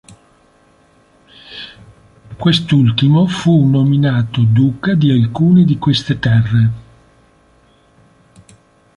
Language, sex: Italian, male